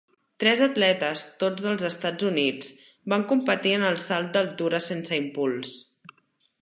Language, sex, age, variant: Catalan, female, 30-39, Central